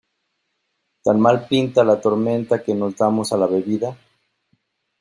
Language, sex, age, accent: Spanish, male, 50-59, México